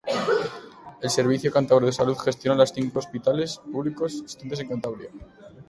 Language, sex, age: Spanish, male, 19-29